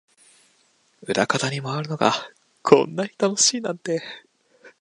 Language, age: Japanese, 19-29